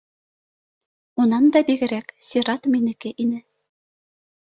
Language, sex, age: Bashkir, female, 50-59